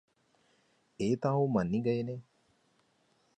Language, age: Punjabi, 30-39